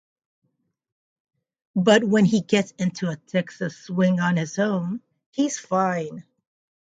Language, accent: English, United States English